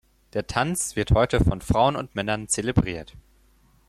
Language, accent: German, Deutschland Deutsch